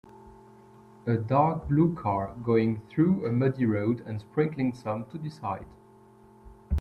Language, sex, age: English, male, 19-29